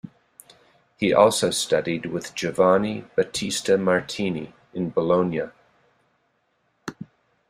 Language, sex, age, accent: English, male, 50-59, United States English